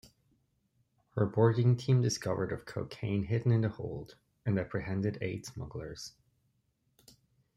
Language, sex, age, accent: English, male, 30-39, United States English